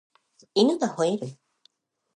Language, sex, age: Japanese, female, 50-59